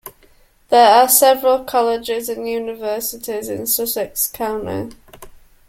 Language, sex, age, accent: English, female, 19-29, England English